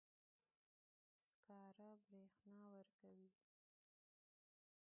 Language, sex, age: Pashto, female, 19-29